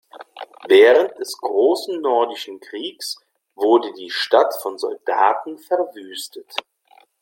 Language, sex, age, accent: German, male, 30-39, Deutschland Deutsch